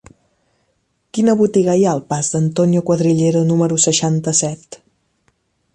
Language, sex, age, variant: Catalan, female, 30-39, Central